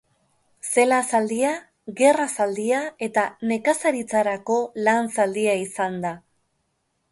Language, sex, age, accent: Basque, female, 30-39, Erdialdekoa edo Nafarra (Gipuzkoa, Nafarroa)